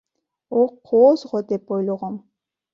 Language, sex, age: Kyrgyz, female, 30-39